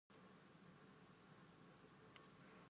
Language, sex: Indonesian, female